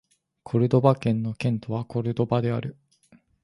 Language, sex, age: Japanese, male, 19-29